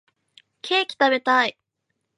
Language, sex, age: Japanese, female, 19-29